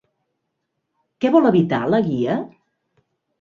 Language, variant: Catalan, Central